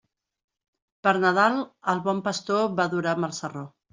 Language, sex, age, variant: Catalan, female, 50-59, Central